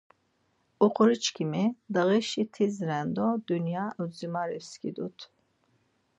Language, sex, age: Laz, female, 50-59